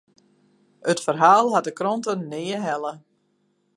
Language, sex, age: Western Frisian, female, 50-59